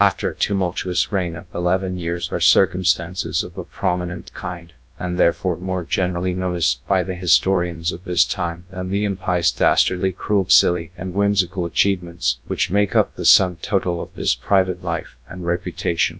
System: TTS, GradTTS